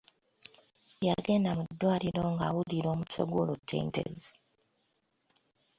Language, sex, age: Ganda, female, 19-29